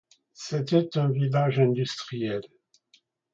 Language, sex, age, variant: French, male, 60-69, Français de métropole